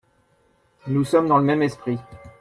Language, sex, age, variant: French, male, 40-49, Français de métropole